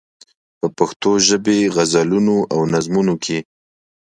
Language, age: Pashto, 30-39